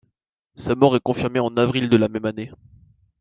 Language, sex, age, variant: French, male, 19-29, Français de métropole